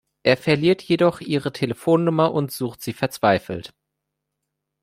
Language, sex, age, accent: German, male, 19-29, Deutschland Deutsch